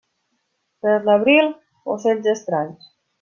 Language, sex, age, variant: Catalan, female, 19-29, Nord-Occidental